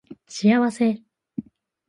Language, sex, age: Japanese, female, 19-29